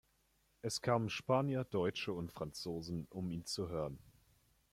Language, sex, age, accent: German, male, 19-29, Deutschland Deutsch